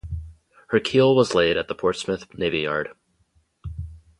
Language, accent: English, United States English